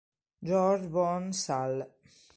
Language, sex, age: Italian, female, 60-69